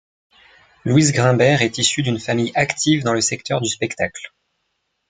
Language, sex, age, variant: French, male, 19-29, Français de métropole